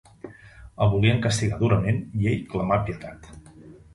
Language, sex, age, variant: Catalan, male, 50-59, Central